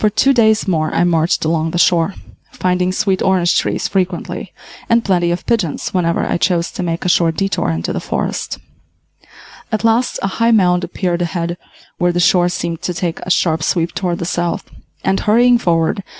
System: none